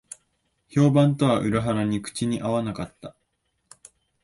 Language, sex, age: Japanese, male, 19-29